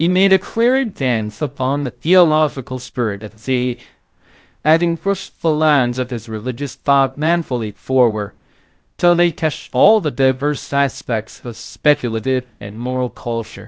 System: TTS, VITS